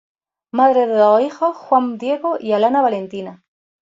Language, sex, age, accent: Spanish, female, 40-49, España: Sur peninsular (Andalucia, Extremadura, Murcia)